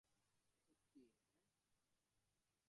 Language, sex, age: Bengali, male, under 19